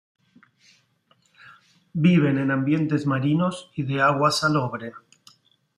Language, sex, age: Spanish, male, 50-59